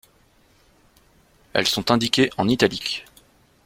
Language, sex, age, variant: French, male, 30-39, Français de métropole